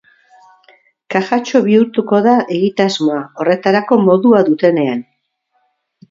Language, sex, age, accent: Basque, female, 70-79, Mendebalekoa (Araba, Bizkaia, Gipuzkoako mendebaleko herri batzuk)